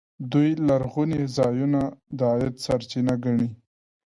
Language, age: Pashto, 19-29